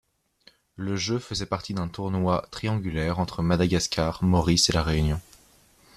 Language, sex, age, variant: French, male, 19-29, Français de métropole